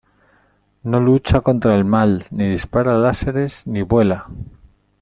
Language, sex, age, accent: Spanish, male, 60-69, España: Centro-Sur peninsular (Madrid, Toledo, Castilla-La Mancha)